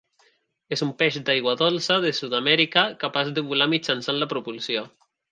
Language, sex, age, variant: Catalan, male, 19-29, Central